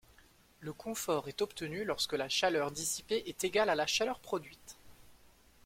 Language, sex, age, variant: French, male, 19-29, Français de métropole